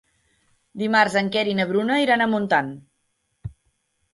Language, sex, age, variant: Catalan, female, 19-29, Central